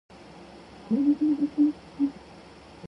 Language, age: English, 19-29